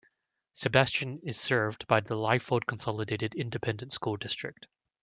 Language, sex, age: English, male, 19-29